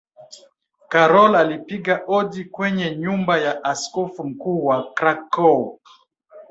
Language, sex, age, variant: Swahili, male, 40-49, Kiswahili cha Bara ya Tanzania